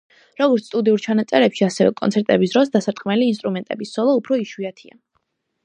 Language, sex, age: Georgian, female, under 19